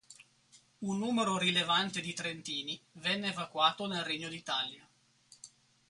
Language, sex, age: Italian, male, 40-49